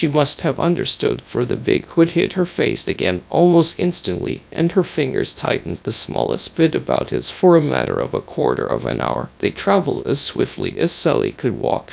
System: TTS, GradTTS